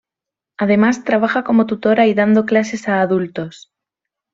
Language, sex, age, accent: Spanish, female, 19-29, España: Norte peninsular (Asturias, Castilla y León, Cantabria, País Vasco, Navarra, Aragón, La Rioja, Guadalajara, Cuenca)